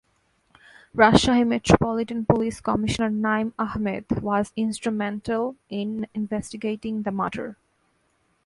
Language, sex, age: English, female, 19-29